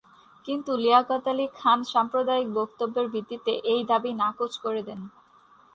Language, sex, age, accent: Bengali, female, 19-29, Native